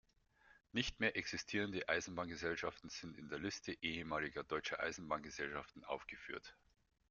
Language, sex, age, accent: German, male, 50-59, Deutschland Deutsch